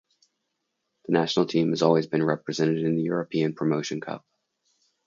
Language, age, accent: English, 40-49, United States English